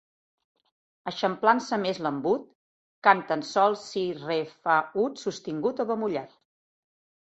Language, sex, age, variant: Catalan, female, 40-49, Central